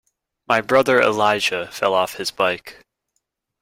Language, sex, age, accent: English, male, 19-29, United States English